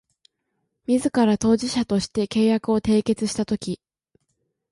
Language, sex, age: Japanese, female, 19-29